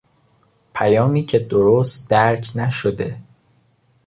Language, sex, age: Persian, male, 19-29